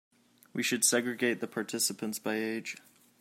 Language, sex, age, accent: English, male, 19-29, United States English